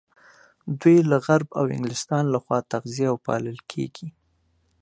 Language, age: Pashto, 30-39